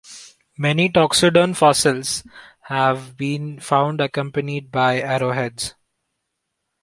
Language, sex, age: English, male, 19-29